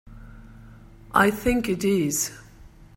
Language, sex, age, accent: English, female, 40-49, England English